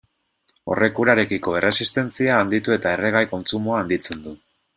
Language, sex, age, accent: Basque, male, 30-39, Mendebalekoa (Araba, Bizkaia, Gipuzkoako mendebaleko herri batzuk)